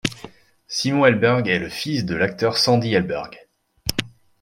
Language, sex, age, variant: French, male, 19-29, Français de métropole